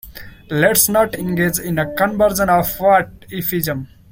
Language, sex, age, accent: English, male, 19-29, India and South Asia (India, Pakistan, Sri Lanka)